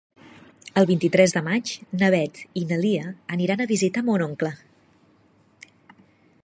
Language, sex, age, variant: Catalan, female, 30-39, Central